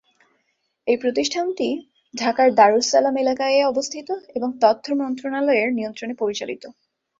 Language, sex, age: Bengali, female, 19-29